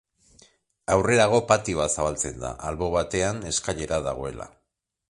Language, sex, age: Basque, male, 50-59